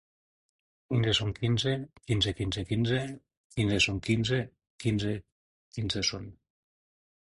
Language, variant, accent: Catalan, Nord-Occidental, nord-occidental